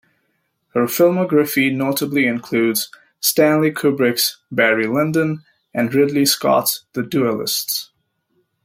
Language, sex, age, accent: English, male, 30-39, United States English